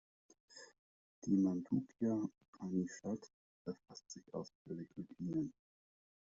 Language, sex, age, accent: German, male, 30-39, Deutschland Deutsch